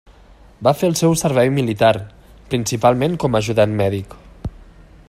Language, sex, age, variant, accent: Catalan, male, 40-49, Central, central